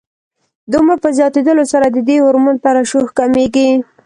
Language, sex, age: Pashto, female, 19-29